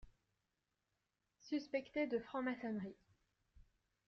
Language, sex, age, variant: French, female, 19-29, Français de métropole